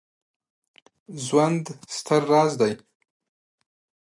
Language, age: Pashto, 30-39